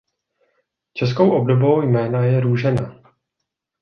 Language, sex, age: Czech, male, 40-49